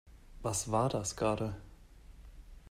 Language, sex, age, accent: German, male, 19-29, Deutschland Deutsch